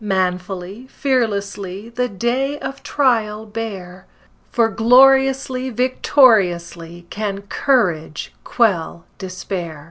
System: none